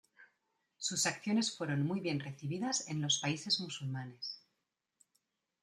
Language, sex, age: Spanish, female, 40-49